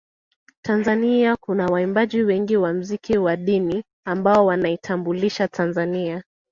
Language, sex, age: Swahili, female, 19-29